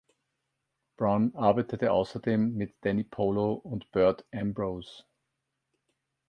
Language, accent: German, Österreichisches Deutsch